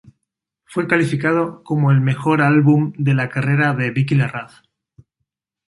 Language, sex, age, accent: Spanish, male, 40-49, España: Centro-Sur peninsular (Madrid, Toledo, Castilla-La Mancha)